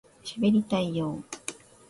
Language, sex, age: Japanese, female, 40-49